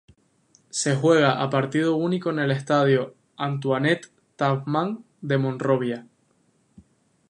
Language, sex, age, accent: Spanish, male, 19-29, España: Islas Canarias